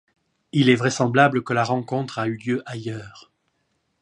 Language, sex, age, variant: French, male, 40-49, Français de métropole